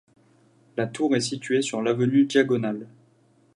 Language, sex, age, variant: French, male, 19-29, Français de métropole